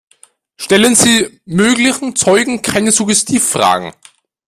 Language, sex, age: German, male, under 19